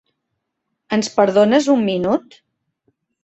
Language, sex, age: Catalan, female, 50-59